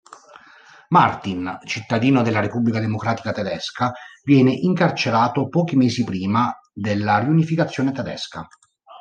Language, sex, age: Italian, male, 40-49